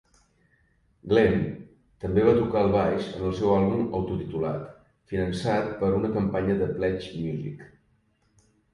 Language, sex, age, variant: Catalan, male, 50-59, Septentrional